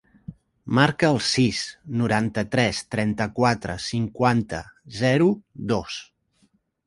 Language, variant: Catalan, Central